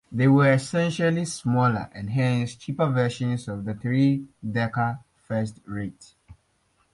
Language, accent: English, England English